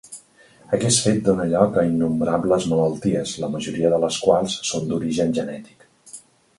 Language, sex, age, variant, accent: Catalan, male, 40-49, Central, tarragoní